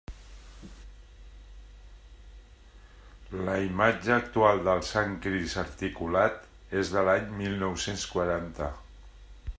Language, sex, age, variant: Catalan, male, 50-59, Central